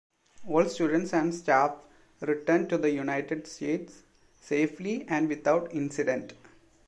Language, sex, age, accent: English, male, 19-29, India and South Asia (India, Pakistan, Sri Lanka)